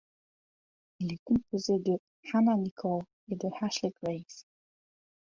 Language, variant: French, Français de métropole